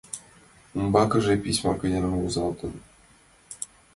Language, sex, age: Mari, male, under 19